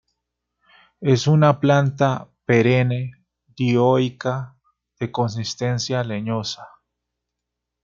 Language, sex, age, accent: Spanish, male, 30-39, Andino-Pacífico: Colombia, Perú, Ecuador, oeste de Bolivia y Venezuela andina